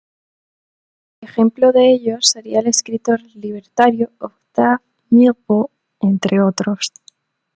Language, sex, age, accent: Spanish, female, 19-29, España: Sur peninsular (Andalucia, Extremadura, Murcia)